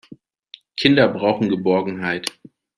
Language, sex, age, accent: German, male, 40-49, Deutschland Deutsch